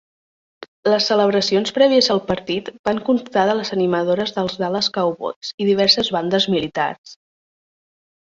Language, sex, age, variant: Catalan, female, under 19, Central